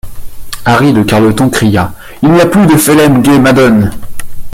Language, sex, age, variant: French, male, 30-39, Français de métropole